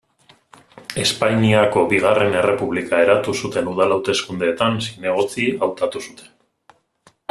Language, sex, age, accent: Basque, male, 40-49, Mendebalekoa (Araba, Bizkaia, Gipuzkoako mendebaleko herri batzuk)